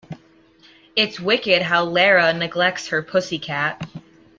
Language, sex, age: English, female, 19-29